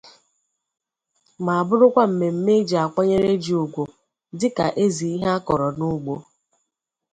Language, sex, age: Igbo, female, 30-39